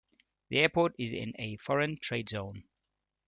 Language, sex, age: English, male, 30-39